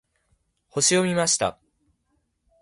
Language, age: Japanese, 19-29